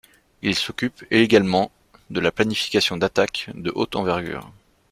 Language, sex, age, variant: French, male, 30-39, Français de métropole